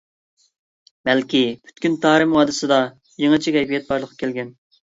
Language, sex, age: Uyghur, male, 30-39